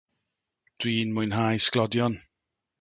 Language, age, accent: Welsh, 50-59, Y Deyrnas Unedig Cymraeg